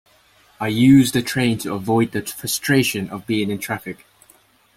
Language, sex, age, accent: English, male, 19-29, England English